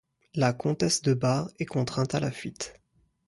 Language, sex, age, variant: French, male, 19-29, Français du nord de l'Afrique